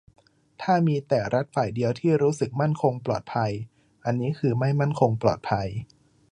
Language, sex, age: Thai, male, 19-29